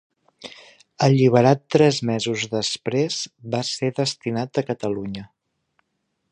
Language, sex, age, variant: Catalan, male, 19-29, Central